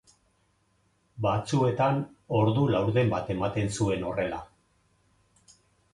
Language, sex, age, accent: Basque, male, 60-69, Erdialdekoa edo Nafarra (Gipuzkoa, Nafarroa)